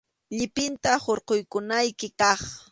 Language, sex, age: Arequipa-La Unión Quechua, female, 30-39